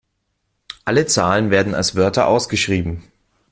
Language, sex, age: German, male, 19-29